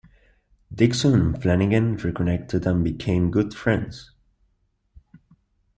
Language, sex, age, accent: English, male, 19-29, England English